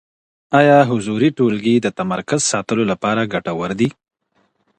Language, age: Pashto, 30-39